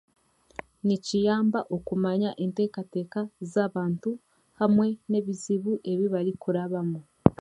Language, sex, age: Chiga, female, 19-29